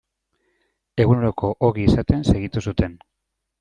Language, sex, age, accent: Basque, male, 40-49, Mendebalekoa (Araba, Bizkaia, Gipuzkoako mendebaleko herri batzuk)